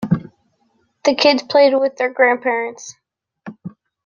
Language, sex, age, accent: English, female, 19-29, United States English